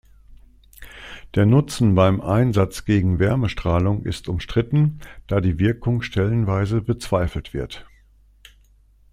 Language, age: German, 60-69